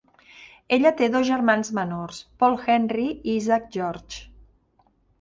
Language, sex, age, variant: Catalan, female, 50-59, Central